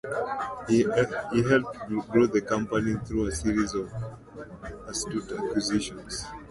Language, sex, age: English, male, 19-29